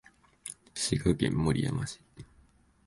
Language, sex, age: Japanese, male, 19-29